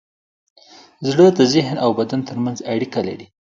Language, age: Pashto, 19-29